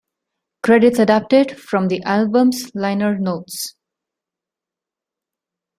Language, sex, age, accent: English, female, 30-39, India and South Asia (India, Pakistan, Sri Lanka)